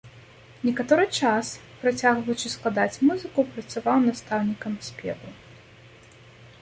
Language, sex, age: Belarusian, female, 30-39